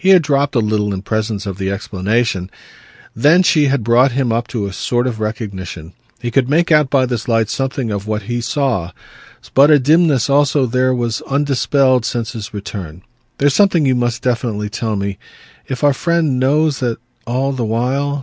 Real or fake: real